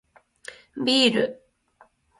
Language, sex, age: Japanese, female, 19-29